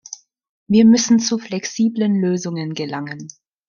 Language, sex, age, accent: German, female, 19-29, Deutschland Deutsch